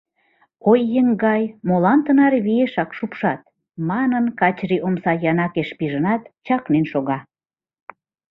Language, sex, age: Mari, female, 40-49